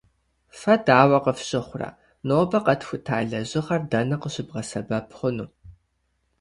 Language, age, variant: Kabardian, 19-29, Адыгэбзэ (Къэбэрдей, Кирил, Урысей)